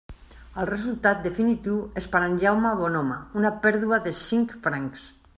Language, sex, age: Catalan, female, 40-49